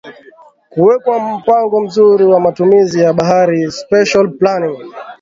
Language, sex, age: Swahili, male, 19-29